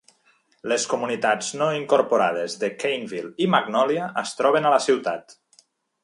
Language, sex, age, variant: Catalan, male, 30-39, Nord-Occidental